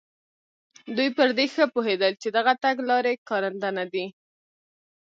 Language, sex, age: Pashto, female, 19-29